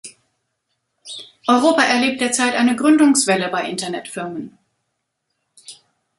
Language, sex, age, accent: German, female, 50-59, Deutschland Deutsch